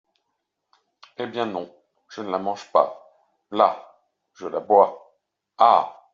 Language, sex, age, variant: French, male, 30-39, Français de métropole